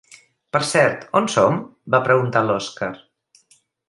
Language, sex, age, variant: Catalan, female, 60-69, Central